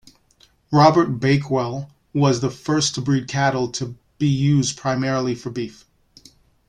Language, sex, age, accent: English, male, 40-49, United States English